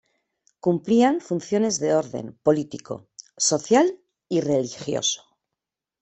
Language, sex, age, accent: Spanish, female, 50-59, España: Norte peninsular (Asturias, Castilla y León, Cantabria, País Vasco, Navarra, Aragón, La Rioja, Guadalajara, Cuenca)